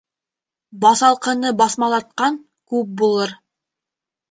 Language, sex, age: Bashkir, female, 19-29